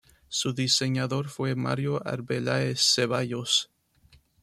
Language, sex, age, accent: Spanish, male, 19-29, México